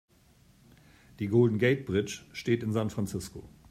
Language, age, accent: German, 50-59, Deutschland Deutsch